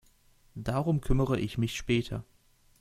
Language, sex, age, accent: German, male, under 19, Deutschland Deutsch